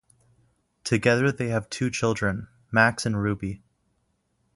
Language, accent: English, Canadian English